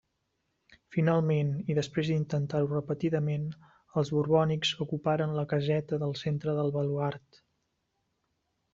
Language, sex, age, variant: Catalan, male, 30-39, Central